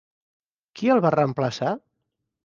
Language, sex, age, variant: Catalan, male, 50-59, Central